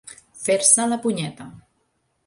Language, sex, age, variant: Catalan, female, 40-49, Central